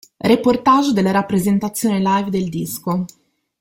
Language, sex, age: Italian, female, 30-39